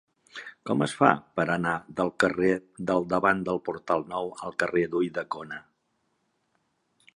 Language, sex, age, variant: Catalan, male, 50-59, Central